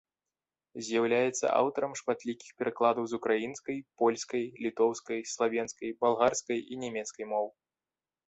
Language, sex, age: Belarusian, male, 19-29